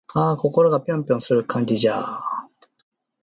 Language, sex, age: Japanese, male, 50-59